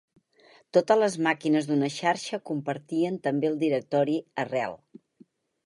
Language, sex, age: Catalan, female, 60-69